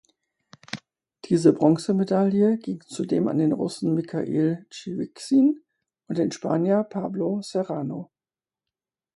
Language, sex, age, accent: German, female, 50-59, Deutschland Deutsch